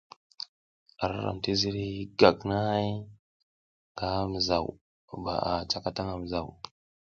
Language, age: South Giziga, 19-29